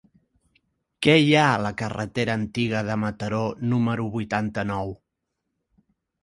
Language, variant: Catalan, Central